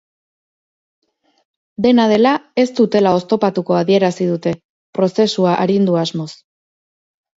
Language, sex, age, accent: Basque, female, 30-39, Erdialdekoa edo Nafarra (Gipuzkoa, Nafarroa)